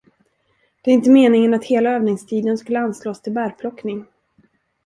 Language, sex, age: Swedish, female, 40-49